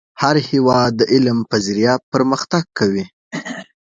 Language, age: Pashto, 19-29